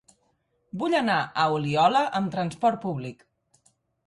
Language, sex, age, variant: Catalan, female, 40-49, Central